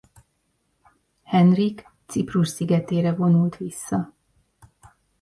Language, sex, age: Hungarian, female, 40-49